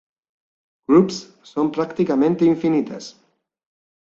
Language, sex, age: Spanish, male, 40-49